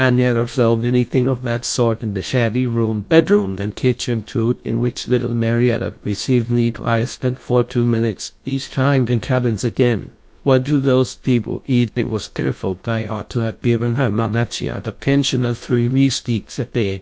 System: TTS, GlowTTS